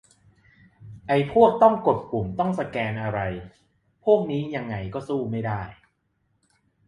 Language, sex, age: Thai, male, 30-39